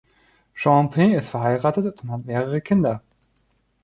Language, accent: German, Deutschland Deutsch